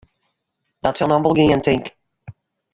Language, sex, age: Western Frisian, female, 60-69